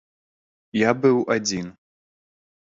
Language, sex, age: Belarusian, male, 19-29